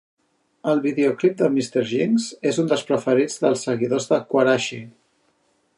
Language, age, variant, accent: Catalan, 30-39, Central, central